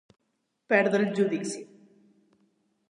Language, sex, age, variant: Catalan, female, under 19, Balear